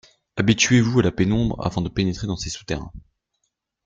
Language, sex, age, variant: French, male, 19-29, Français de métropole